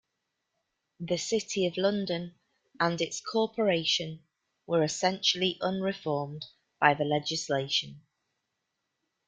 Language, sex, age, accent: English, female, 40-49, England English